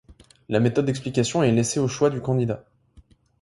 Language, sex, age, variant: French, male, 19-29, Français de métropole